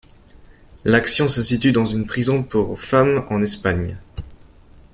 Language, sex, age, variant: French, male, under 19, Français de métropole